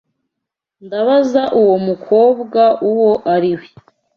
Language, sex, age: Kinyarwanda, female, 19-29